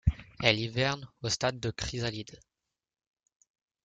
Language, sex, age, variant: French, male, 19-29, Français de métropole